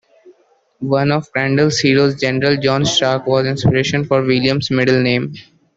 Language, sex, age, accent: English, male, 19-29, United States English